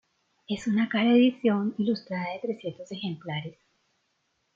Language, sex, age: Spanish, female, 50-59